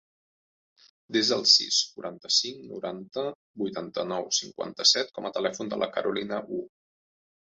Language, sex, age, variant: Catalan, male, 30-39, Central